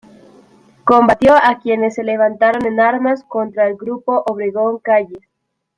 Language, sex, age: Spanish, female, 19-29